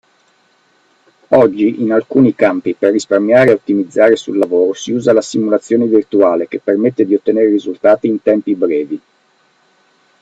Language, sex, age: Italian, male, 40-49